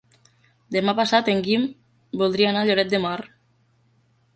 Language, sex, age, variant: Catalan, female, 19-29, Nord-Occidental